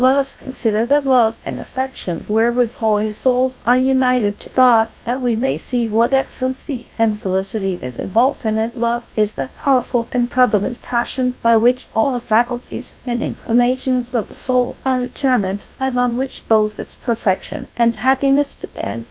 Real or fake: fake